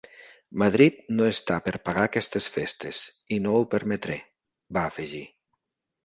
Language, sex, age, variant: Catalan, male, 40-49, Nord-Occidental